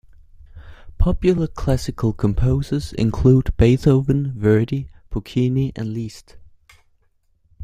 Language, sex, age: English, male, 19-29